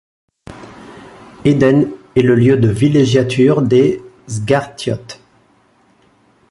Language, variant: French, Français de métropole